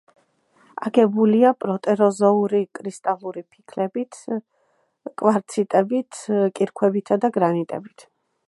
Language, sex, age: Georgian, female, 30-39